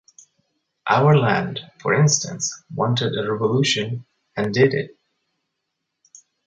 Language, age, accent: English, 30-39, Canadian English